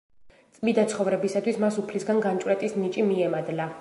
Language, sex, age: Georgian, female, 19-29